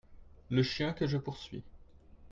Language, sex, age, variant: French, male, 30-39, Français de métropole